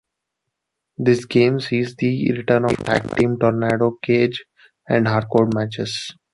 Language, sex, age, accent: English, male, 19-29, India and South Asia (India, Pakistan, Sri Lanka)